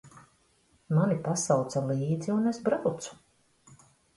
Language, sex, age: Latvian, female, 50-59